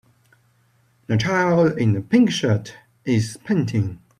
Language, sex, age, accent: English, male, 19-29, England English